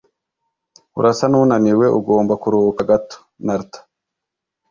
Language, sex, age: Kinyarwanda, male, 19-29